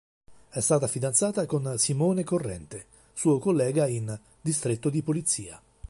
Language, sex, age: Italian, male, 50-59